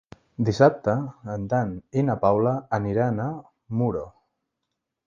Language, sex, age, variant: Catalan, male, 19-29, Central